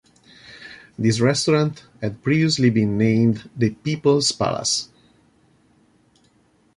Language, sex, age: English, male, 40-49